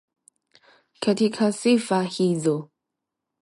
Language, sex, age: Swahili, female, 19-29